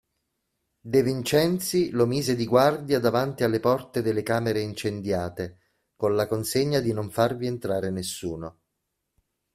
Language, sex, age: Italian, male, 50-59